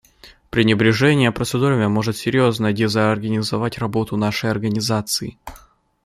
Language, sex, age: Russian, male, 19-29